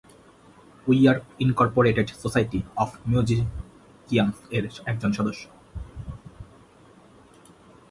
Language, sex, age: Bengali, male, 19-29